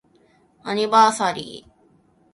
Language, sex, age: Japanese, female, 19-29